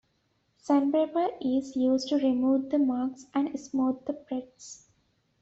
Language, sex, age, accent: English, female, 19-29, England English